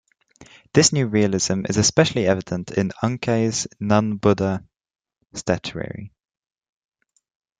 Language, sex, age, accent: English, male, under 19, England English